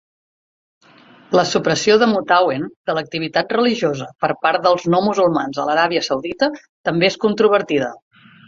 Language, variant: Catalan, Central